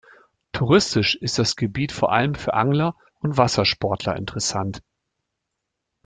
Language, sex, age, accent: German, male, 50-59, Deutschland Deutsch